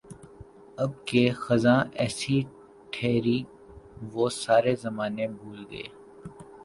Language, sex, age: Urdu, male, 19-29